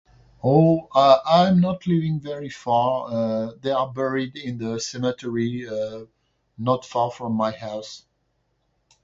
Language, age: English, 60-69